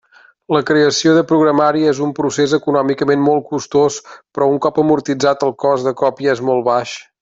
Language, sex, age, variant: Catalan, male, 30-39, Central